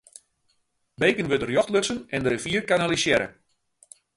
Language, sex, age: Western Frisian, male, 50-59